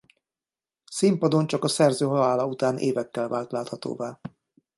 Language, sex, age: Hungarian, male, 50-59